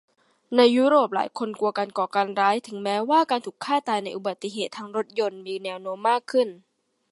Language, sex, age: Thai, female, 19-29